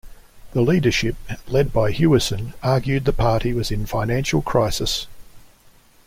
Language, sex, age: English, male, 60-69